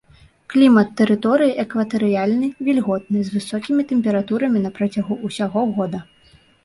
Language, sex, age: Belarusian, female, 19-29